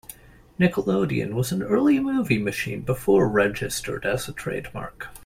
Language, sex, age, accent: English, male, 19-29, United States English